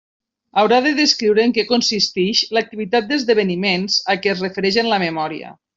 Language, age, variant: Catalan, 40-49, Central